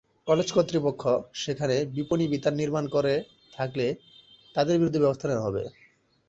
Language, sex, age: Bengali, male, 19-29